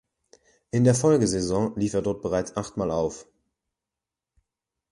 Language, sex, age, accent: German, male, under 19, Deutschland Deutsch